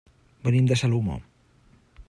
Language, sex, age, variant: Catalan, male, 30-39, Central